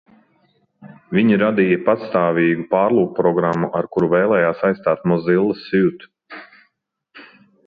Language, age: Latvian, 30-39